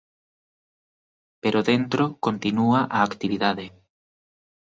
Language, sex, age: Galician, male, 30-39